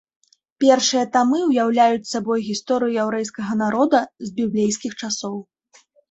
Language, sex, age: Belarusian, female, 19-29